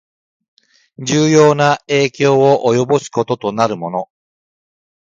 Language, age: Japanese, 50-59